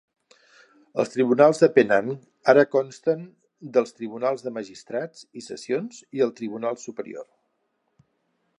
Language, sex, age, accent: Catalan, male, 60-69, Neutre